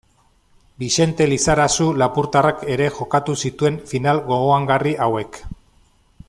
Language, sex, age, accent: Basque, male, 40-49, Mendebalekoa (Araba, Bizkaia, Gipuzkoako mendebaleko herri batzuk)